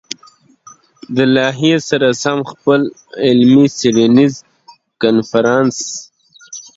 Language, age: Pashto, 19-29